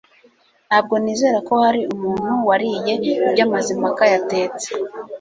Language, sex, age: Kinyarwanda, female, 30-39